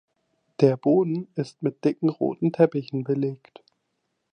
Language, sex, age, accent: German, male, 19-29, Deutschland Deutsch